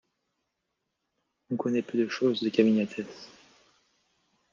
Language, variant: French, Français de métropole